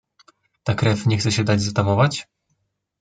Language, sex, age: Polish, male, 19-29